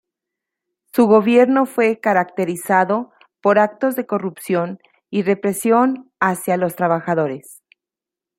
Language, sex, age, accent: Spanish, male, 19-29, México